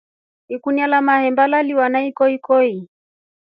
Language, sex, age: Rombo, female, 40-49